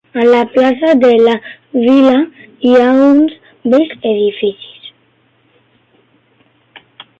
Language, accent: Catalan, valencià